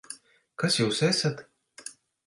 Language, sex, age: Latvian, male, 40-49